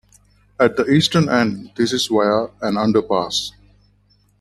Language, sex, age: English, male, 30-39